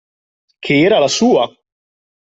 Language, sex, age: Italian, male, 30-39